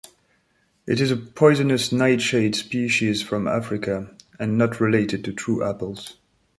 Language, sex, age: English, male, 30-39